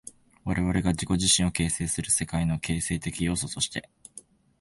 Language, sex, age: Japanese, male, 19-29